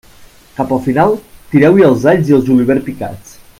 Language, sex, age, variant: Catalan, male, 30-39, Central